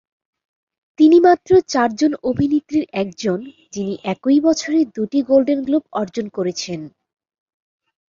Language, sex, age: Bengali, female, 19-29